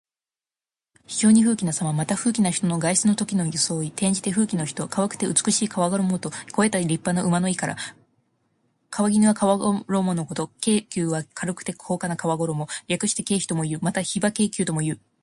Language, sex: Japanese, female